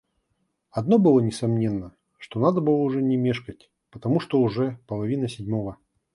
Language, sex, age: Russian, male, 40-49